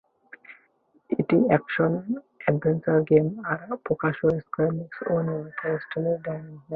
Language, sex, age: Bengali, male, under 19